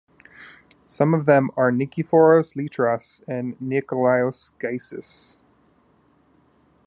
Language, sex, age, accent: English, male, 30-39, United States English